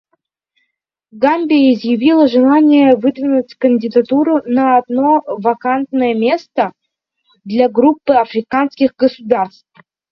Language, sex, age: Russian, female, 19-29